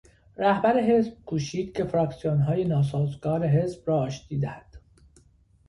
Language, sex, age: Persian, male, 30-39